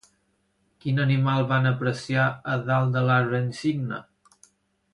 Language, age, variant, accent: Catalan, 30-39, Central, central; septentrional